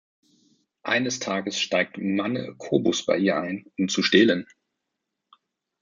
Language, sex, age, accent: German, male, 30-39, Deutschland Deutsch